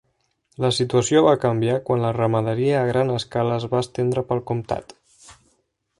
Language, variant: Catalan, Central